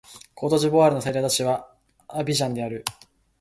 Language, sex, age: Japanese, male, 19-29